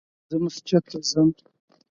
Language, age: Pashto, under 19